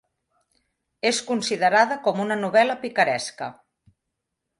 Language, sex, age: Catalan, female, 60-69